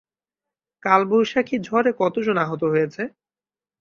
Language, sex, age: Bengali, male, 19-29